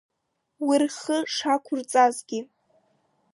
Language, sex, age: Abkhazian, female, under 19